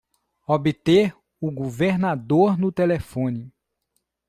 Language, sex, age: Portuguese, male, 40-49